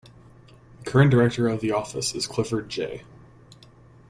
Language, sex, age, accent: English, male, 19-29, United States English